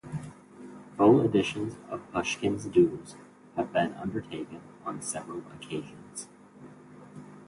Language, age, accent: English, under 19, United States English